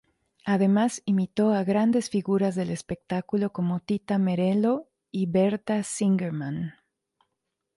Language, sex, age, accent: Spanish, female, 40-49, México; Andino-Pacífico: Colombia, Perú, Ecuador, oeste de Bolivia y Venezuela andina